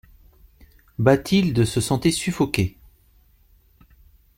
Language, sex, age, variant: French, male, 40-49, Français de métropole